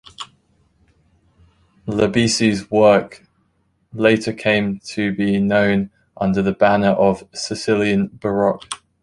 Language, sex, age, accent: English, male, 19-29, England English